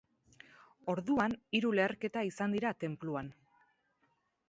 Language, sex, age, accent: Basque, female, 30-39, Erdialdekoa edo Nafarra (Gipuzkoa, Nafarroa)